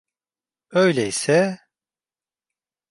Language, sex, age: Turkish, male, 30-39